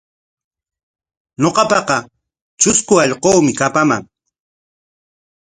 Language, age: Corongo Ancash Quechua, 40-49